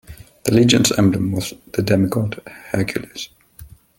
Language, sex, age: English, male, 19-29